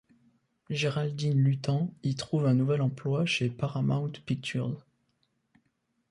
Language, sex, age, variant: French, male, 19-29, Français de métropole